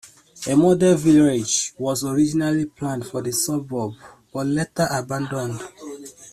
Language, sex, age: English, male, under 19